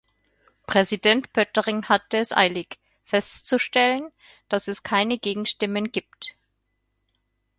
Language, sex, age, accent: German, female, 30-39, Österreichisches Deutsch